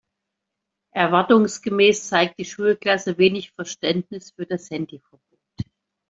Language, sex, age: German, female, 60-69